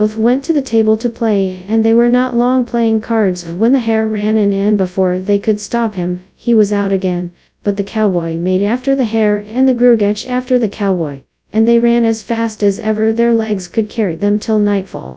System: TTS, FastPitch